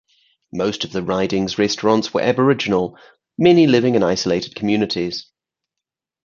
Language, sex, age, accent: English, male, 30-39, England English; New Zealand English